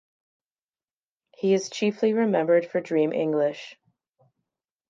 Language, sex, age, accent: English, female, 30-39, United States English